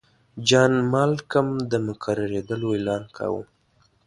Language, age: Pashto, 19-29